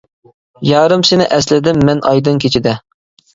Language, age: Uyghur, 19-29